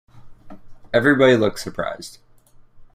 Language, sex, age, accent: English, male, under 19, United States English